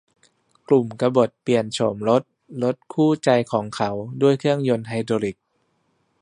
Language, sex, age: Thai, male, 30-39